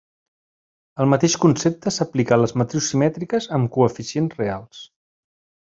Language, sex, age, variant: Catalan, male, 40-49, Central